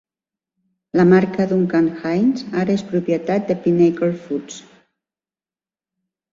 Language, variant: Catalan, Central